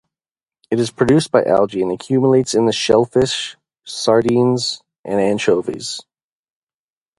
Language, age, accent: English, 19-29, United States English; midwest